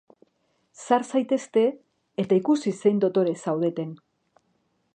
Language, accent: Basque, Mendebalekoa (Araba, Bizkaia, Gipuzkoako mendebaleko herri batzuk)